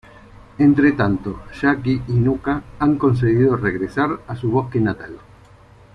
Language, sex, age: Spanish, male, 50-59